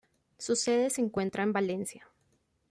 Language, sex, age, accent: Spanish, female, 19-29, Caribe: Cuba, Venezuela, Puerto Rico, República Dominicana, Panamá, Colombia caribeña, México caribeño, Costa del golfo de México